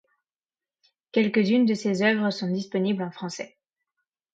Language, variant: French, Français de métropole